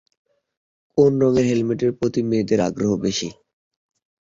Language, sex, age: Bengali, male, 19-29